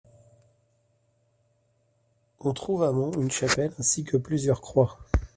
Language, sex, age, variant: French, male, 30-39, Français de métropole